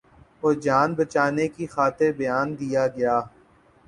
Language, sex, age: Urdu, male, 19-29